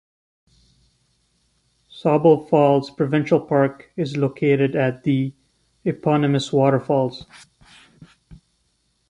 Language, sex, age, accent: English, male, 30-39, India and South Asia (India, Pakistan, Sri Lanka)